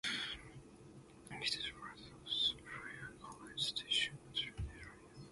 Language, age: English, under 19